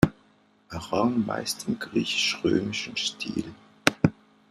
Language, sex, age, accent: German, male, 30-39, Deutschland Deutsch